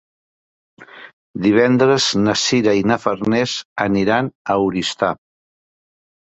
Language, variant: Catalan, Central